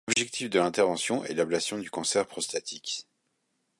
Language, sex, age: French, male, 40-49